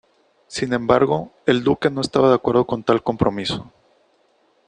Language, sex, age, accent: Spanish, male, 30-39, México